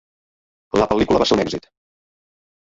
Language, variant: Catalan, Central